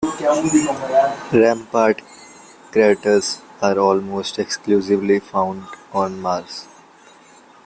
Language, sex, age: English, male, 19-29